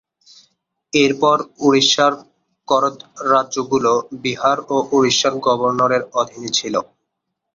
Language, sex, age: Bengali, male, 19-29